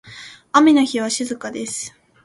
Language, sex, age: Japanese, female, 19-29